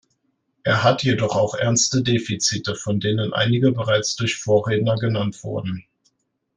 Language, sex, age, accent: German, male, 19-29, Deutschland Deutsch